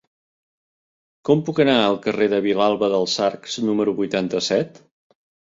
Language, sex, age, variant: Catalan, male, 50-59, Central